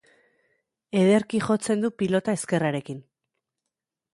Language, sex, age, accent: Basque, female, 30-39, Erdialdekoa edo Nafarra (Gipuzkoa, Nafarroa)